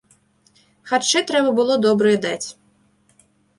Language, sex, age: Belarusian, female, 19-29